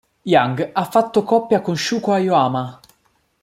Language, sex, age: Italian, male, 19-29